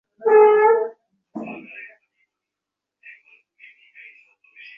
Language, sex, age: Bengali, male, 19-29